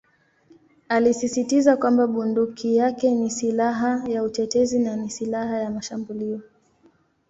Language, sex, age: Swahili, female, 19-29